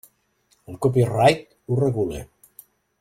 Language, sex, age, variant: Catalan, male, 19-29, Nord-Occidental